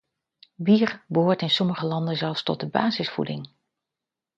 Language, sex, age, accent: Dutch, female, 50-59, Nederlands Nederlands